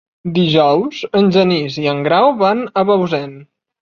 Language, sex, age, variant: Catalan, male, 30-39, Central